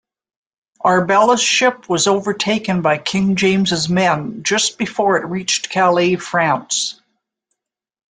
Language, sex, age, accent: English, female, 60-69, Canadian English